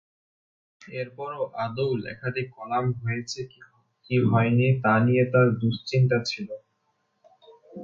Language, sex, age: Bengali, male, 19-29